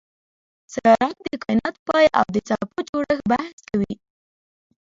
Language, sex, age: Pashto, female, under 19